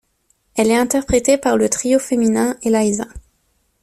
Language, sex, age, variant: French, female, 19-29, Français de métropole